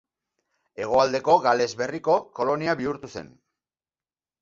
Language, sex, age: Basque, male, 40-49